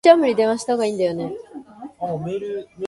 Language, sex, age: English, female, 19-29